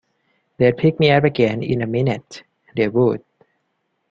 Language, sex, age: English, male, 19-29